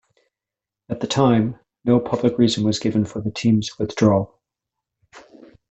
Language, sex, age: English, male, 40-49